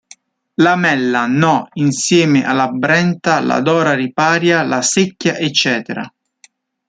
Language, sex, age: Italian, male, 30-39